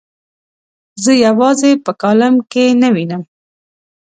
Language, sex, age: Pashto, female, 19-29